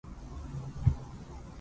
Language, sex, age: Japanese, male, under 19